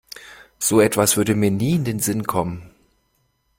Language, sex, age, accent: German, male, 40-49, Deutschland Deutsch